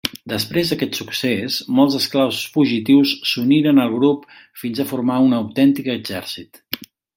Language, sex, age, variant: Catalan, male, 50-59, Central